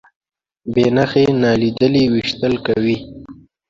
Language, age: Pashto, 19-29